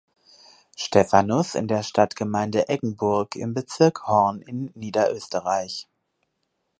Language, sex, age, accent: German, male, 30-39, Deutschland Deutsch